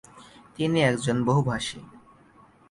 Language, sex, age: Bengali, male, under 19